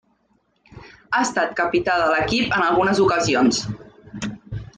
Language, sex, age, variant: Catalan, female, 19-29, Central